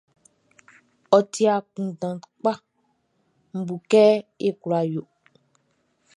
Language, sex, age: Baoulé, female, 19-29